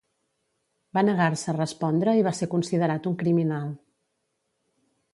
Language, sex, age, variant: Catalan, female, 50-59, Central